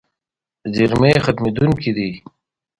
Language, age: Pashto, 30-39